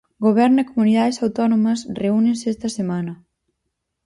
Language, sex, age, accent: Galician, female, 19-29, Central (gheada)